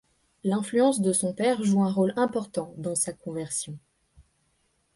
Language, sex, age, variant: French, female, 19-29, Français de métropole